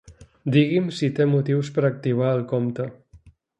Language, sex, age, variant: Catalan, male, 30-39, Central